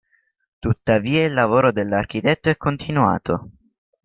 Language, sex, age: Italian, male, under 19